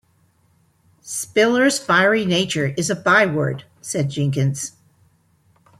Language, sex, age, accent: English, female, 60-69, United States English